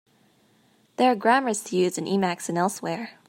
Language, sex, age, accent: English, female, 19-29, United States English